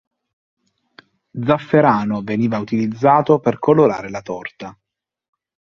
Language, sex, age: Italian, male, 30-39